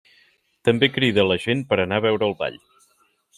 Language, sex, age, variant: Catalan, male, 30-39, Central